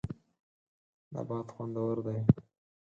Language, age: Pashto, 19-29